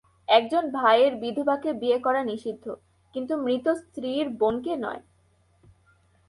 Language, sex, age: Bengali, female, under 19